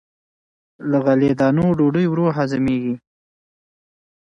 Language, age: Pashto, 19-29